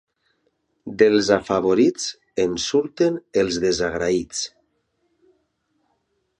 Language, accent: Catalan, valencià